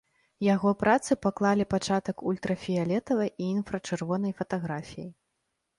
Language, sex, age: Belarusian, female, 30-39